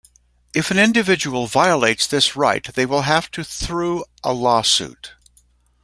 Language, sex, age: English, male, 60-69